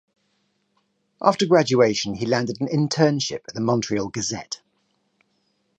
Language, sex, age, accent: English, male, 40-49, England English